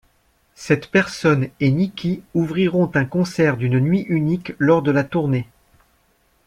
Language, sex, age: French, male, 50-59